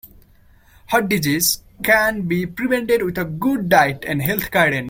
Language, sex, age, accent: English, male, 19-29, India and South Asia (India, Pakistan, Sri Lanka)